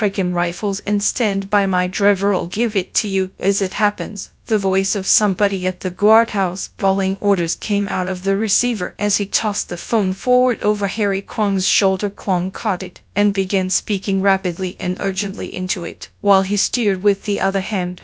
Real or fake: fake